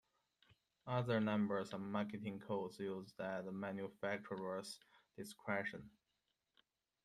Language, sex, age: English, male, 30-39